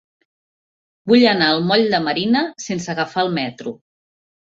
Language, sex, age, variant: Catalan, female, 50-59, Central